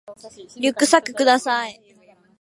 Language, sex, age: Japanese, female, under 19